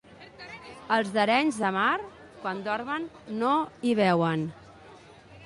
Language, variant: Catalan, Central